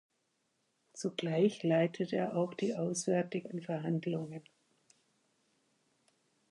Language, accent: German, Deutschland Deutsch; Süddeutsch